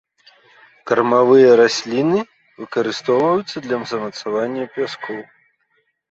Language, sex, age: Belarusian, male, 30-39